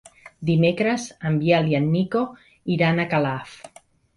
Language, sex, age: Catalan, female, 40-49